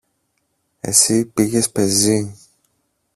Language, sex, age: Greek, male, 30-39